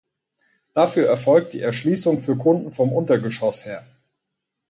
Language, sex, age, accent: German, male, 40-49, Deutschland Deutsch